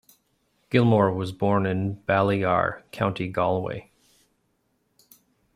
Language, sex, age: English, male, 40-49